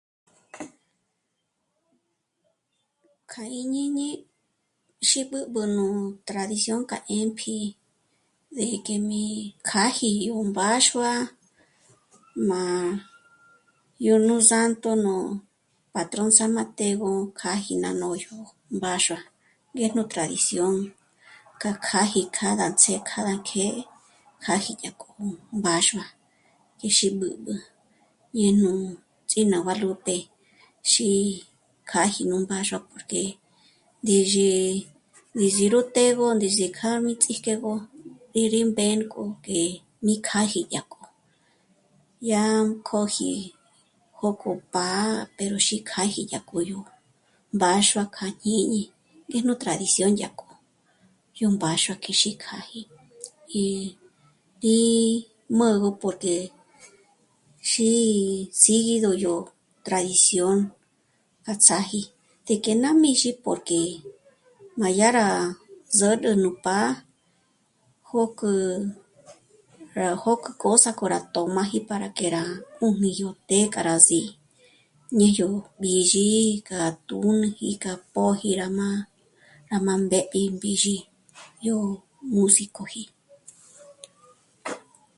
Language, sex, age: Michoacán Mazahua, female, 19-29